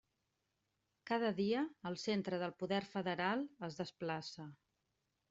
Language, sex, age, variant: Catalan, female, 40-49, Central